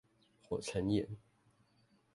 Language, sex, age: Chinese, male, 19-29